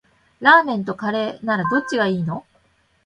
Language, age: Japanese, 50-59